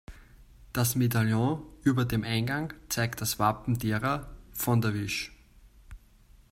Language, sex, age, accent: German, male, 19-29, Österreichisches Deutsch